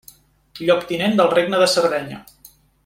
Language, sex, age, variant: Catalan, male, 30-39, Central